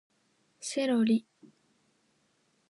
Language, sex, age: Japanese, female, 19-29